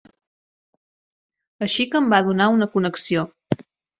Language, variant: Catalan, Central